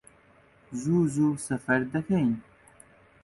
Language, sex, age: Central Kurdish, male, 19-29